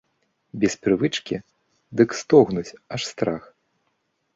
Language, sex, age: Belarusian, male, 19-29